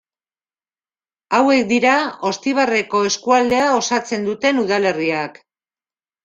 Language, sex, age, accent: Basque, male, 19-29, Mendebalekoa (Araba, Bizkaia, Gipuzkoako mendebaleko herri batzuk)